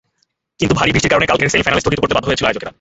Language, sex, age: Bengali, male, 19-29